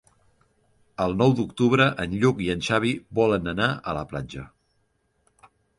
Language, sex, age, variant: Catalan, male, 30-39, Central